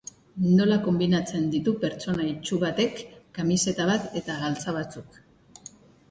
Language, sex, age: Basque, female, 50-59